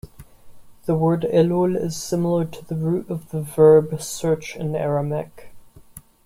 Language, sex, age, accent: English, male, 19-29, United States English